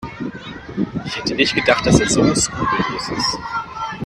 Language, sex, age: German, male, 19-29